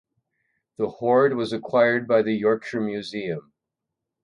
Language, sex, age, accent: English, male, 70-79, Canadian English